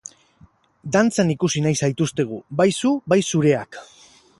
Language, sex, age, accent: Basque, male, 30-39, Mendebalekoa (Araba, Bizkaia, Gipuzkoako mendebaleko herri batzuk)